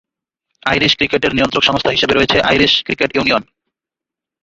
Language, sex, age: Bengali, male, 19-29